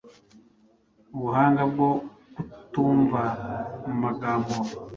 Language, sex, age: Kinyarwanda, male, 40-49